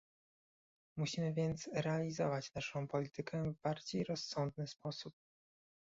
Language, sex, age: Polish, male, 19-29